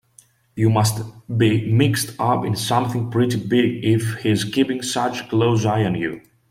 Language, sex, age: English, male, 30-39